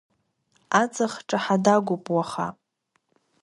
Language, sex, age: Abkhazian, female, under 19